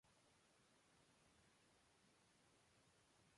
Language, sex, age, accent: Spanish, male, 40-49, Chileno: Chile, Cuyo